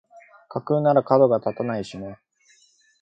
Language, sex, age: Japanese, male, 19-29